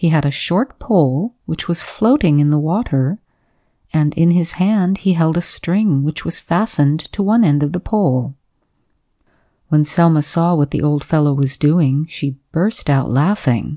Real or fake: real